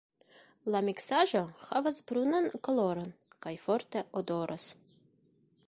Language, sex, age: Esperanto, female, 19-29